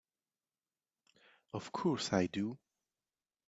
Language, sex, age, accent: English, male, 30-39, Canadian English